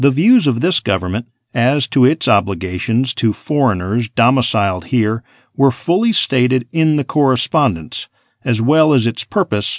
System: none